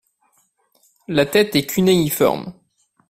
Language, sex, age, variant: French, male, 30-39, Français de métropole